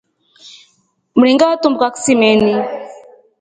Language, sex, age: Rombo, female, 30-39